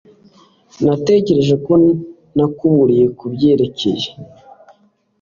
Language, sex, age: Kinyarwanda, male, 19-29